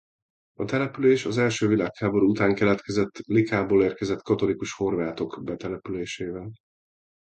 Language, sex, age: Hungarian, male, 40-49